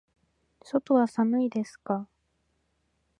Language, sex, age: Japanese, female, 19-29